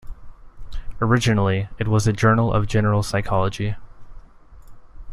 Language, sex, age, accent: English, male, 19-29, United States English